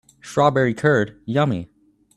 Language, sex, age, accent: English, male, 19-29, United States English